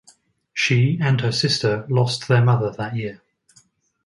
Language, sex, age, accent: English, male, 30-39, England English